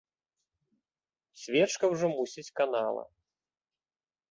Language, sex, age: Belarusian, male, 30-39